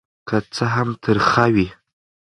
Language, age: Pashto, 19-29